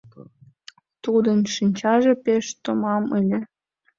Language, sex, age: Mari, female, 19-29